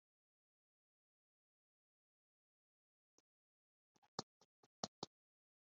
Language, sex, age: Kinyarwanda, male, 19-29